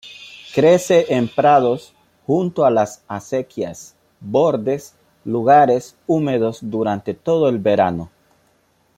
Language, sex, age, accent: Spanish, male, 40-49, América central